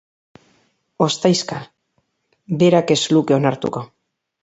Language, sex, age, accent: Basque, female, 40-49, Mendebalekoa (Araba, Bizkaia, Gipuzkoako mendebaleko herri batzuk)